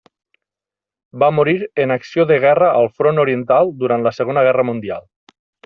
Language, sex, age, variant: Catalan, male, 30-39, Nord-Occidental